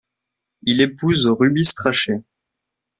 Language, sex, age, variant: French, male, 19-29, Français de métropole